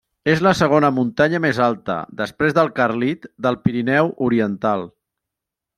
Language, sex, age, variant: Catalan, male, 50-59, Central